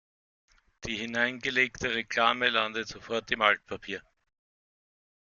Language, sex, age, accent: German, male, 30-39, Österreichisches Deutsch